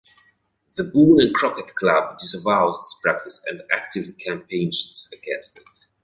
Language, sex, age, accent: English, male, 30-39, United States English